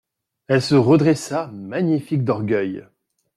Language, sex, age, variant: French, male, 40-49, Français de métropole